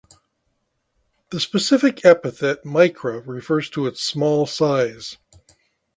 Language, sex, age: English, male, 60-69